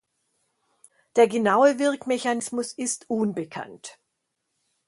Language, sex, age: German, female, 60-69